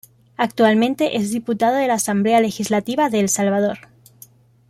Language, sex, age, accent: Spanish, female, 19-29, España: Centro-Sur peninsular (Madrid, Toledo, Castilla-La Mancha)